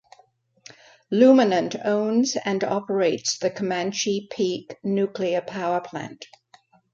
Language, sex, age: English, female, 70-79